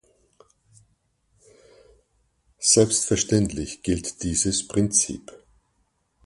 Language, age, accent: German, 70-79, Österreichisches Deutsch